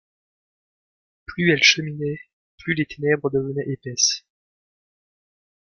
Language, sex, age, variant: French, male, 30-39, Français de métropole